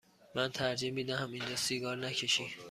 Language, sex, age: Persian, male, 30-39